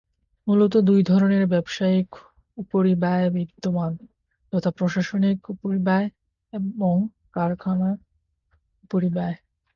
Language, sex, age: Bengali, male, 19-29